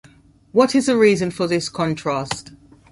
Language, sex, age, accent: English, male, 30-39, England English